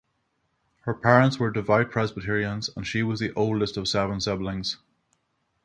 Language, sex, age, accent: English, male, 30-39, Northern Irish